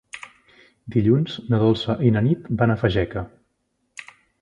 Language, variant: Catalan, Central